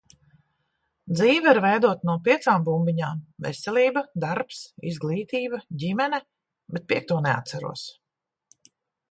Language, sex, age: Latvian, female, 60-69